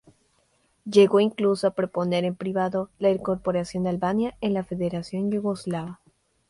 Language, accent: Spanish, Peru